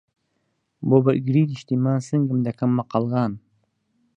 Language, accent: Central Kurdish, سۆرانی